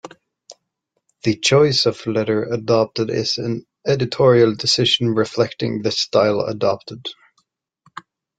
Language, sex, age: English, male, 19-29